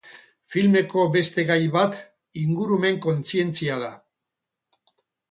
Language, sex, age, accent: Basque, male, 60-69, Erdialdekoa edo Nafarra (Gipuzkoa, Nafarroa)